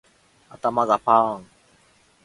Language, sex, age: Japanese, male, 19-29